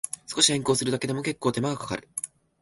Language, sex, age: Japanese, male, 19-29